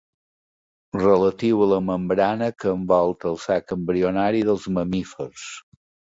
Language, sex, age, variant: Catalan, male, 60-69, Balear